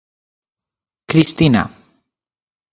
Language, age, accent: Galician, 19-29, Oriental (común en zona oriental)